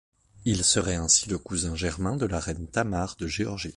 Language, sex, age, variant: French, male, 30-39, Français de métropole